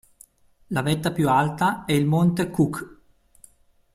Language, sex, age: Italian, male, 30-39